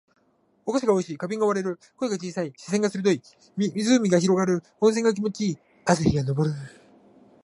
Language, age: Japanese, 30-39